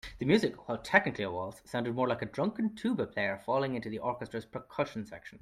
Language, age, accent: English, 30-39, Irish English